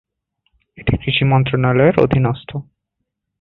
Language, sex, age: Bengali, male, 19-29